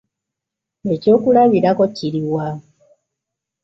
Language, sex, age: Ganda, female, 60-69